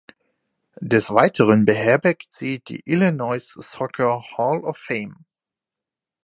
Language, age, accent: German, 19-29, Deutschland Deutsch